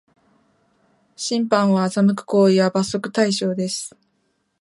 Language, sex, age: Japanese, female, 19-29